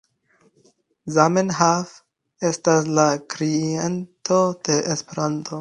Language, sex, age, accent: Esperanto, male, 19-29, Internacia